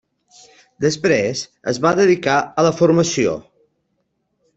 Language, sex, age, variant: Catalan, male, 40-49, Central